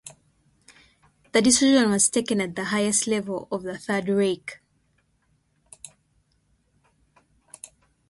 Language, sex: English, female